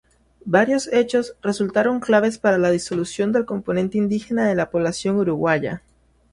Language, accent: Spanish, Caribe: Cuba, Venezuela, Puerto Rico, República Dominicana, Panamá, Colombia caribeña, México caribeño, Costa del golfo de México